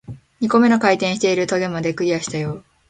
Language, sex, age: Japanese, female, 19-29